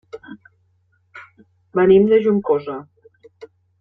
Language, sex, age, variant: Catalan, female, 60-69, Central